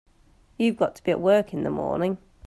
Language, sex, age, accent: English, female, 30-39, England English